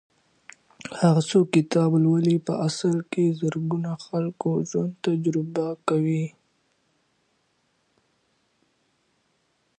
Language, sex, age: Pashto, male, under 19